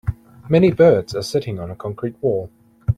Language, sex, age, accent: English, male, 19-29, New Zealand English